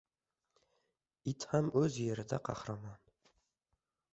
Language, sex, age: Uzbek, male, 19-29